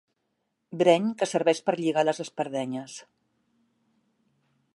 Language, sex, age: Catalan, female, 60-69